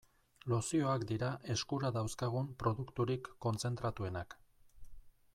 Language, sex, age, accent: Basque, male, 40-49, Erdialdekoa edo Nafarra (Gipuzkoa, Nafarroa)